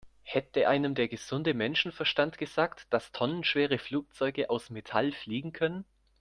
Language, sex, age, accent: German, male, under 19, Deutschland Deutsch